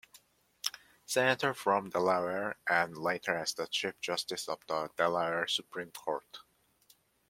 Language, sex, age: English, male, 19-29